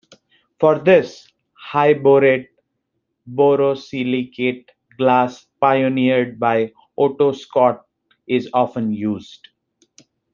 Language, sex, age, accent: English, male, 30-39, India and South Asia (India, Pakistan, Sri Lanka)